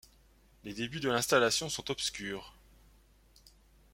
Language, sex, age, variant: French, male, 30-39, Français de métropole